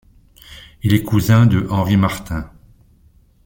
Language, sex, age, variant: French, male, 60-69, Français de métropole